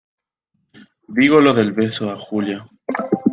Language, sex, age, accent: Spanish, male, 19-29, Andino-Pacífico: Colombia, Perú, Ecuador, oeste de Bolivia y Venezuela andina